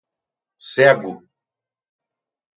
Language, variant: Portuguese, Portuguese (Brasil)